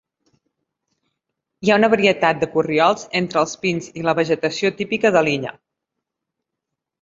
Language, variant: Catalan, Central